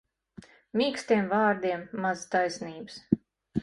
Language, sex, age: Latvian, female, 40-49